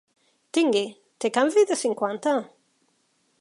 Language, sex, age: Catalan, female, 50-59